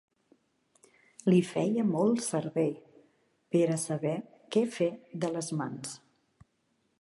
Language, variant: Catalan, Central